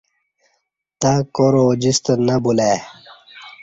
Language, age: Kati, 19-29